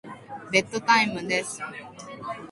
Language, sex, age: Japanese, female, under 19